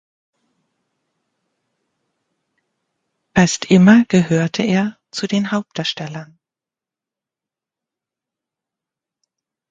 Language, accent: German, Deutschland Deutsch